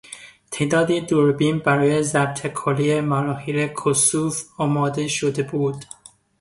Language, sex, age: Persian, male, 30-39